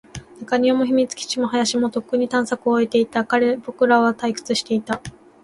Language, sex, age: Japanese, female, 19-29